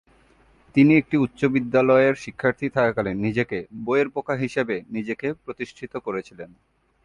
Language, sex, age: Bengali, male, 30-39